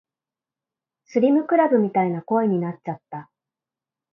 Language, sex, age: Japanese, female, 19-29